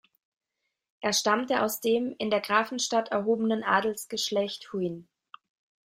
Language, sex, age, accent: German, female, 19-29, Deutschland Deutsch